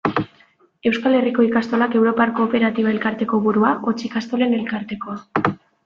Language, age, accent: Basque, under 19, Mendebalekoa (Araba, Bizkaia, Gipuzkoako mendebaleko herri batzuk)